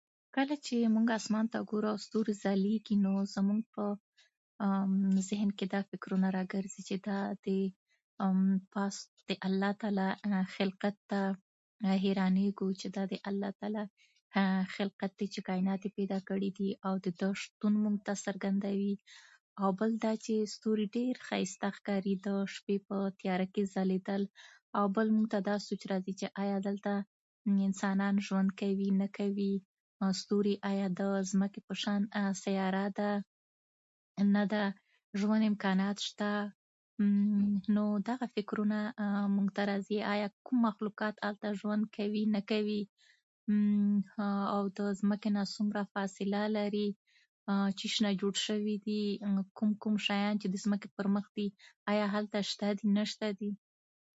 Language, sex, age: Pashto, female, 30-39